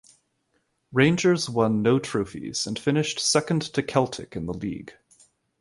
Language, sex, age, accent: English, male, 30-39, Canadian English